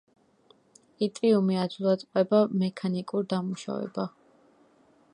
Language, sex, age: Georgian, female, 19-29